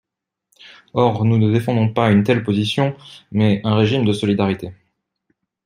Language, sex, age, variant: French, male, 30-39, Français de métropole